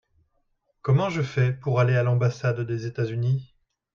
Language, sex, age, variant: French, male, 40-49, Français de métropole